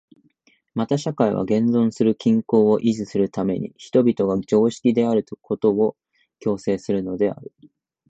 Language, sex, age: Japanese, male, 19-29